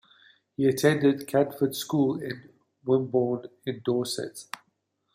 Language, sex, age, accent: English, female, 40-49, Southern African (South Africa, Zimbabwe, Namibia)